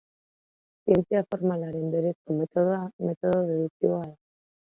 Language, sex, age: Basque, female, 19-29